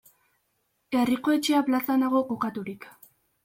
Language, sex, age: Basque, female, under 19